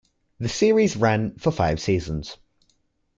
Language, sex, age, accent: English, male, under 19, Australian English